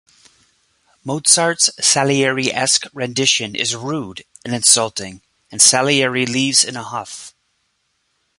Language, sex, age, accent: English, male, 40-49, United States English